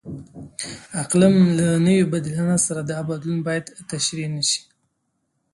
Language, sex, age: Pashto, male, 19-29